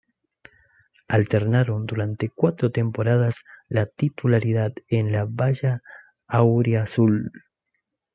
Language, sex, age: Spanish, male, 19-29